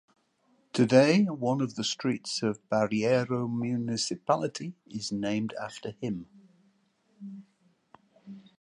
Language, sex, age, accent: English, male, 70-79, England English